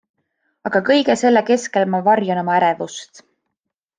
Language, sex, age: Estonian, female, 19-29